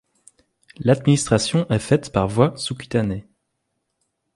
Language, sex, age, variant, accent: French, male, 30-39, Français d'Europe, Français de Belgique